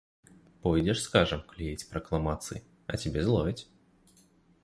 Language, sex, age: Belarusian, male, 19-29